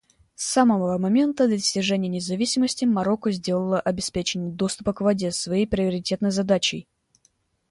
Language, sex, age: Russian, male, under 19